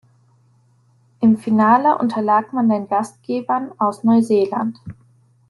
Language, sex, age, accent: German, female, 19-29, Deutschland Deutsch